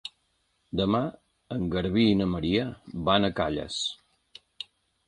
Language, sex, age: Catalan, male, 60-69